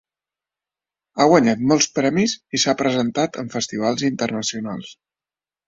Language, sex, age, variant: Catalan, male, 40-49, Septentrional